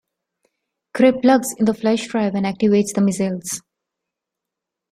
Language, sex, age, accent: English, female, 30-39, India and South Asia (India, Pakistan, Sri Lanka)